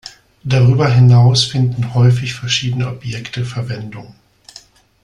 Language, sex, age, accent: German, male, 50-59, Deutschland Deutsch